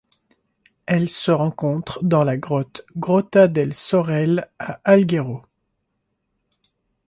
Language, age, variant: French, 19-29, Français de métropole